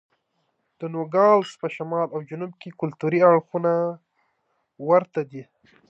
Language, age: Pashto, 19-29